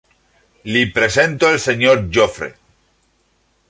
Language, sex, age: Catalan, male, 40-49